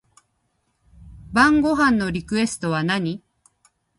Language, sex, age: Japanese, female, 50-59